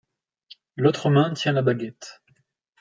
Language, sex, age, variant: French, male, 19-29, Français de métropole